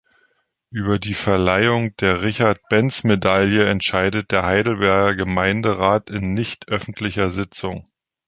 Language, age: German, 40-49